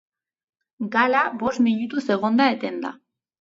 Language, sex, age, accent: Basque, female, 19-29, Mendebalekoa (Araba, Bizkaia, Gipuzkoako mendebaleko herri batzuk)